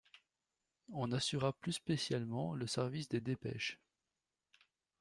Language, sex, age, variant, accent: French, male, 30-39, Français d'Europe, Français de Belgique